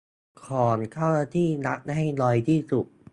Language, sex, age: Thai, male, 19-29